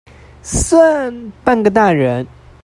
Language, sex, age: Chinese, male, 19-29